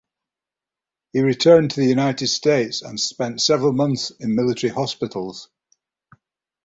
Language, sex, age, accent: English, male, 70-79, England English